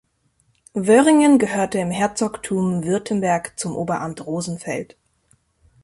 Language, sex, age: German, female, 19-29